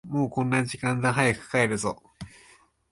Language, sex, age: Japanese, male, 19-29